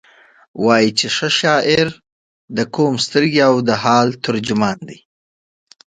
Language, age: Pashto, 19-29